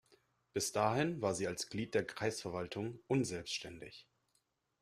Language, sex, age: German, male, 19-29